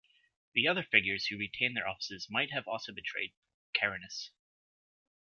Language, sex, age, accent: English, male, 30-39, United States English